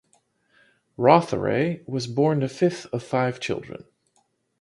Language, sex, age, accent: English, male, 40-49, United States English